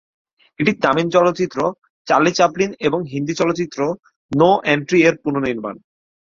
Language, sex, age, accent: Bengali, male, 19-29, Native